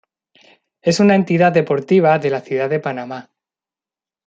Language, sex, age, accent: Spanish, male, 40-49, España: Centro-Sur peninsular (Madrid, Toledo, Castilla-La Mancha)